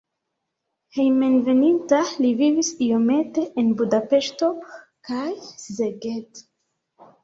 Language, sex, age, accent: Esperanto, female, 19-29, Internacia